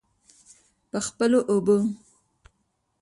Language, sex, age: Pashto, female, 30-39